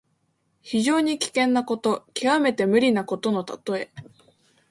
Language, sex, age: Japanese, female, 19-29